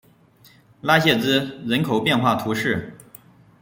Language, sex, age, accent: Chinese, male, 30-39, 出生地：河南省